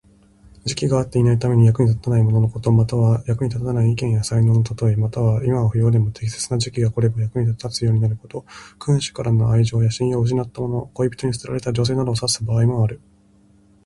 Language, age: Japanese, 19-29